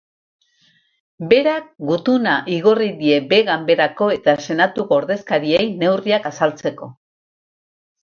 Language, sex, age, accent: Basque, female, 70-79, Mendebalekoa (Araba, Bizkaia, Gipuzkoako mendebaleko herri batzuk)